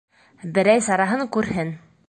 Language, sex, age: Bashkir, female, 19-29